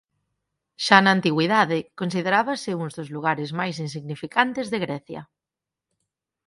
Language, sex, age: Galician, female, 30-39